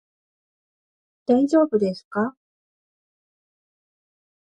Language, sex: Japanese, female